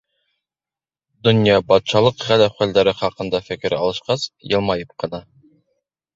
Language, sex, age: Bashkir, male, 30-39